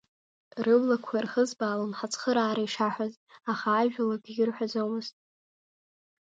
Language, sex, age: Abkhazian, female, under 19